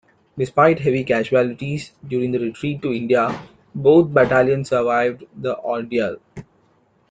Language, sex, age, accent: English, male, 19-29, India and South Asia (India, Pakistan, Sri Lanka)